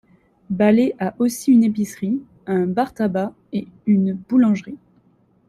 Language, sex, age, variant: French, female, 19-29, Français de métropole